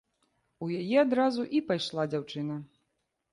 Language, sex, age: Belarusian, female, 30-39